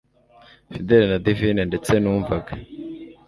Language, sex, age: Kinyarwanda, male, 19-29